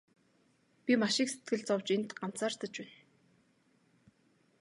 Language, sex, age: Mongolian, female, 19-29